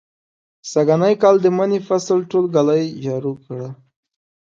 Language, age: Pashto, under 19